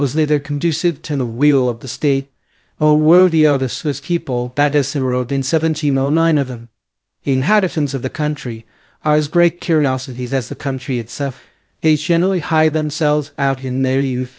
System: TTS, VITS